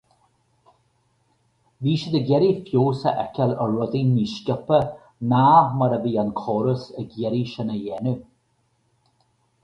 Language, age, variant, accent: Irish, 50-59, Gaeilge Uladh, Cainteoir dúchais, Gaeltacht